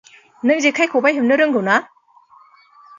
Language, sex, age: Bodo, female, 40-49